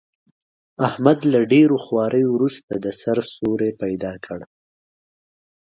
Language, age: Pashto, 19-29